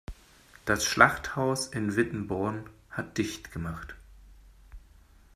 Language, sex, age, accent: German, male, 40-49, Deutschland Deutsch